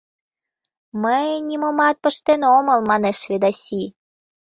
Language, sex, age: Mari, female, 19-29